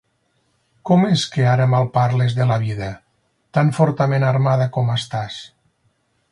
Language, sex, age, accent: Catalan, male, 50-59, Lleidatà